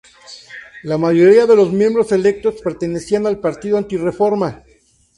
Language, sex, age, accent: Spanish, male, 50-59, México